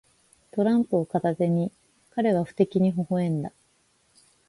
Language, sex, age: Japanese, female, 19-29